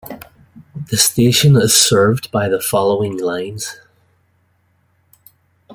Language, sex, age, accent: English, male, 30-39, Irish English